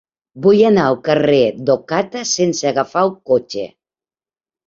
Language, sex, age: Catalan, female, 60-69